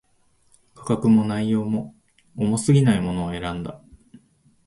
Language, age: Japanese, 19-29